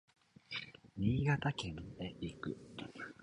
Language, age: Japanese, 19-29